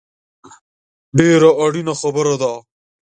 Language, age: Pashto, 19-29